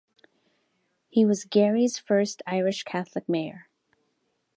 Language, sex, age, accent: English, female, 40-49, United States English